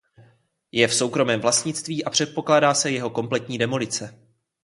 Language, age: Czech, 19-29